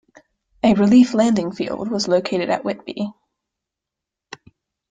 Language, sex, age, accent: English, female, 19-29, United States English